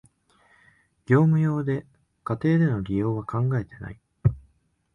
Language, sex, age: Japanese, male, 19-29